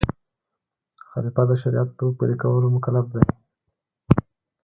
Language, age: Pashto, 19-29